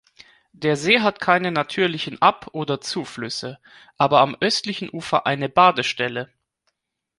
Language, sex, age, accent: German, male, 30-39, Deutschland Deutsch